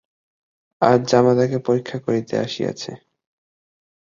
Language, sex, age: Bengali, male, under 19